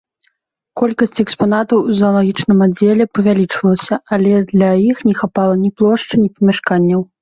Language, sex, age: Belarusian, female, 19-29